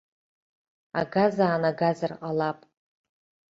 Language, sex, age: Abkhazian, female, 40-49